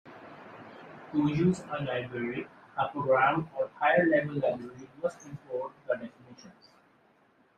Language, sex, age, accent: English, male, 30-39, England English